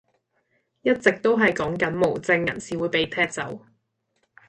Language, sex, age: Cantonese, female, 19-29